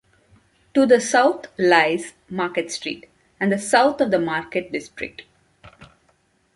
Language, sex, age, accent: English, female, 19-29, India and South Asia (India, Pakistan, Sri Lanka)